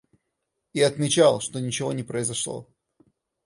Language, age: Russian, 19-29